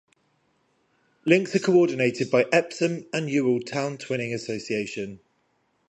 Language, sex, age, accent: English, male, 30-39, England English